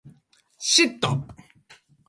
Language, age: English, 19-29